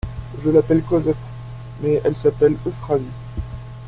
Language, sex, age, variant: French, male, 19-29, Français de métropole